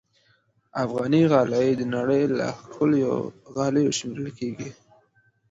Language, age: Pashto, 19-29